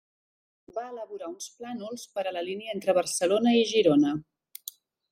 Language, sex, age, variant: Catalan, female, 30-39, Central